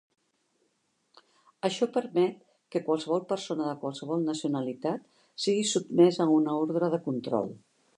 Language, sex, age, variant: Catalan, female, 60-69, Central